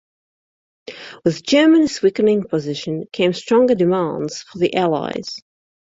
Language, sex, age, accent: English, female, 40-49, England English